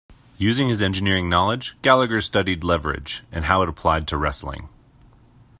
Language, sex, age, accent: English, male, 30-39, United States English